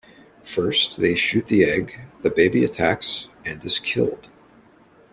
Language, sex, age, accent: English, male, 30-39, United States English